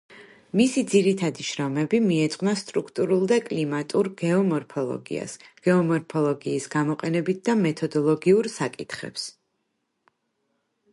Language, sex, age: Georgian, female, 40-49